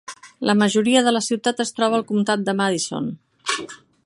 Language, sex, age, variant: Catalan, female, 50-59, Central